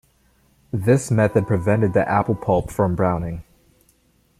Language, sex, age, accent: English, male, 30-39, United States English